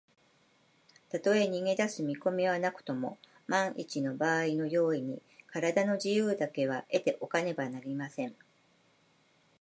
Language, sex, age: Japanese, female, 50-59